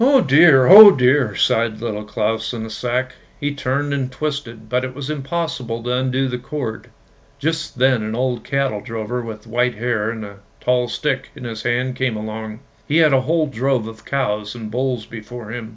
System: none